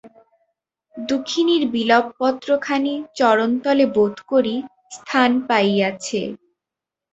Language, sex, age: Bengali, female, under 19